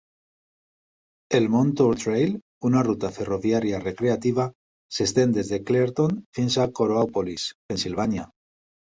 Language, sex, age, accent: Catalan, male, 50-59, valencià